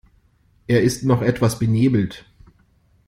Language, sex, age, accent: German, male, 40-49, Deutschland Deutsch